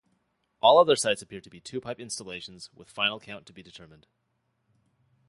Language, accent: English, United States English